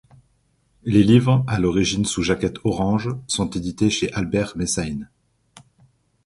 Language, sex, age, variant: French, male, 40-49, Français de métropole